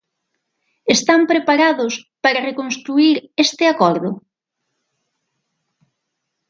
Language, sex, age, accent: Galician, female, 40-49, Atlántico (seseo e gheada); Normativo (estándar)